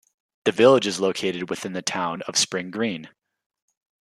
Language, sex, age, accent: English, male, 19-29, Canadian English